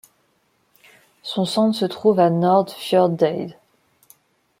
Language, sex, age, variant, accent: French, female, 30-39, Français d'Afrique subsaharienne et des îles africaines, Français de Madagascar